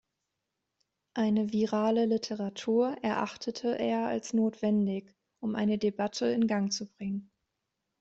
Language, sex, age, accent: German, female, 19-29, Deutschland Deutsch